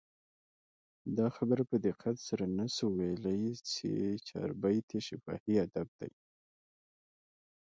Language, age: Pashto, 19-29